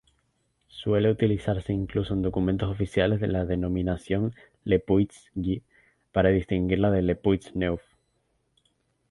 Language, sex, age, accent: Spanish, male, 19-29, España: Islas Canarias